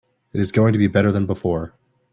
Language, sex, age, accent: English, male, 30-39, United States English